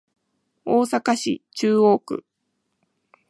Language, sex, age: Japanese, female, 19-29